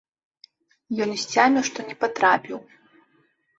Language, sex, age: Belarusian, female, 19-29